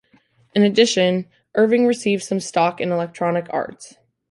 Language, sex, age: English, female, 19-29